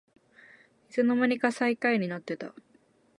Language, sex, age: Japanese, female, 19-29